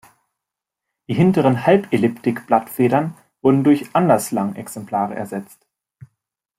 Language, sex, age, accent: German, male, 19-29, Deutschland Deutsch